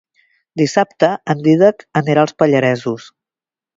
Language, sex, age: Catalan, female, 50-59